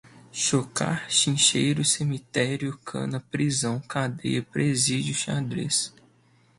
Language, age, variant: Portuguese, 19-29, Portuguese (Brasil)